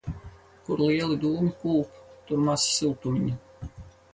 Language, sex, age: Latvian, female, 50-59